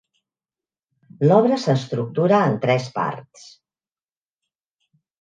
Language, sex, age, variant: Catalan, female, 50-59, Central